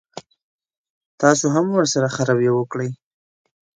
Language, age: Pashto, 19-29